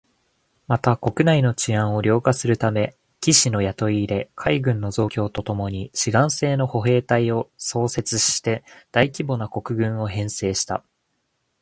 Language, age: Japanese, 19-29